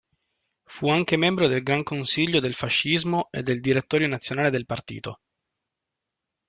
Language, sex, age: Italian, male, 30-39